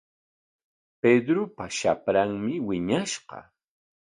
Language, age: Corongo Ancash Quechua, 50-59